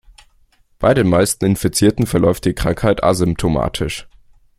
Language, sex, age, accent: German, male, under 19, Deutschland Deutsch